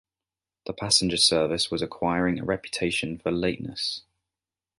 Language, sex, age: English, male, 19-29